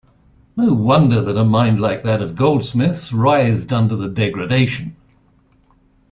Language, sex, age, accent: English, male, 60-69, England English